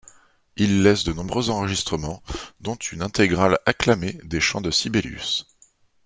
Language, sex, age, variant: French, male, 30-39, Français de métropole